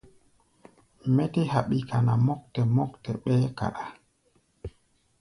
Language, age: Gbaya, 30-39